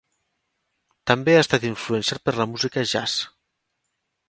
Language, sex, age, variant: Catalan, male, 30-39, Nord-Occidental